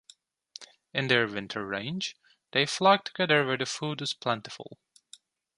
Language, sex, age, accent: English, male, 19-29, United States English